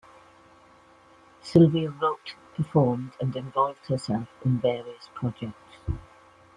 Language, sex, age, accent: English, female, 60-69, Welsh English